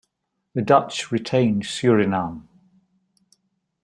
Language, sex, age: English, male, 60-69